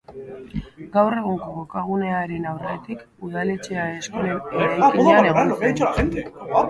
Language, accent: Basque, Erdialdekoa edo Nafarra (Gipuzkoa, Nafarroa)